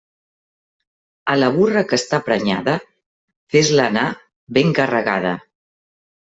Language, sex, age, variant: Catalan, female, 50-59, Central